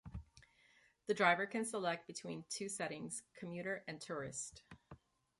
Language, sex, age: English, female, 30-39